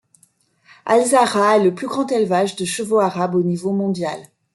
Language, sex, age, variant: French, female, 50-59, Français de métropole